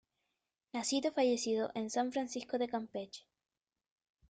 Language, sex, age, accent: Spanish, female, under 19, Chileno: Chile, Cuyo